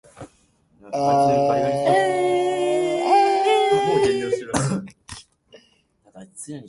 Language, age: Japanese, under 19